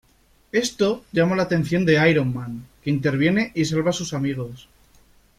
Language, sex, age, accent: Spanish, male, 19-29, España: Centro-Sur peninsular (Madrid, Toledo, Castilla-La Mancha)